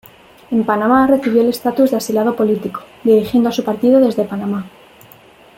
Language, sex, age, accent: Spanish, female, 19-29, España: Centro-Sur peninsular (Madrid, Toledo, Castilla-La Mancha)